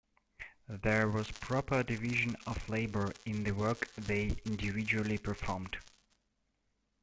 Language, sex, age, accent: English, male, 19-29, United States English